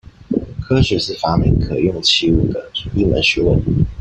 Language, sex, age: Chinese, male, 19-29